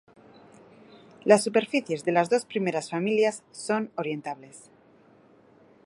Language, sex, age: Spanish, female, 40-49